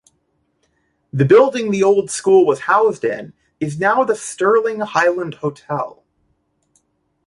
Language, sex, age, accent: English, male, 30-39, United States English